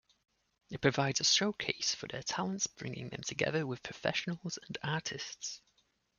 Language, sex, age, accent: English, male, 30-39, England English